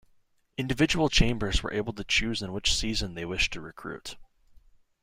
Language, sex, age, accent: English, male, 19-29, United States English